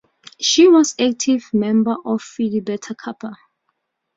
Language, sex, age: English, female, 30-39